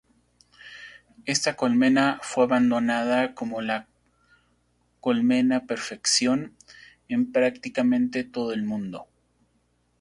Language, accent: Spanish, México